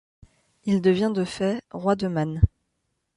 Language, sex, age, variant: French, female, 19-29, Français de métropole